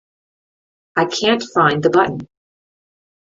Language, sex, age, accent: English, female, 50-59, United States English